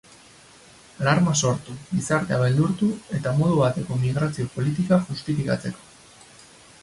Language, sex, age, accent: Basque, male, 30-39, Mendebalekoa (Araba, Bizkaia, Gipuzkoako mendebaleko herri batzuk)